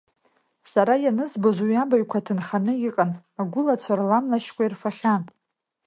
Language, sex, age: Abkhazian, female, 30-39